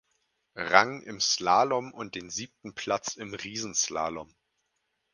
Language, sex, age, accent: German, male, 19-29, Deutschland Deutsch